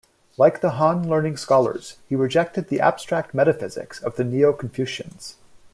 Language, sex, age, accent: English, male, 30-39, United States English